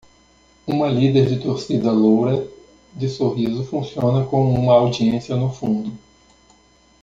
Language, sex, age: Portuguese, male, 50-59